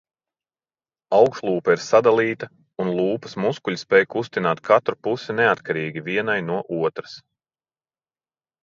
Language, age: Latvian, 30-39